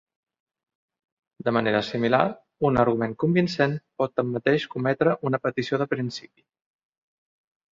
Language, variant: Catalan, Central